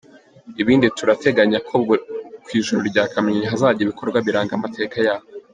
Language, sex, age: Kinyarwanda, male, 19-29